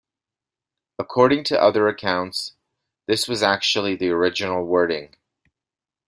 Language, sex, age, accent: English, male, 30-39, Canadian English